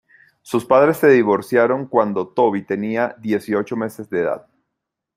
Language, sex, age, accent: Spanish, male, 40-49, Caribe: Cuba, Venezuela, Puerto Rico, República Dominicana, Panamá, Colombia caribeña, México caribeño, Costa del golfo de México